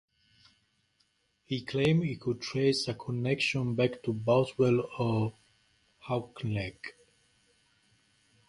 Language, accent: English, United States English; Australian English